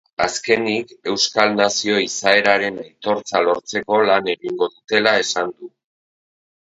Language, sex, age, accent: Basque, male, 50-59, Erdialdekoa edo Nafarra (Gipuzkoa, Nafarroa)